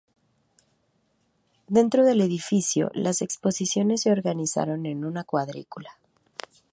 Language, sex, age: Spanish, female, 30-39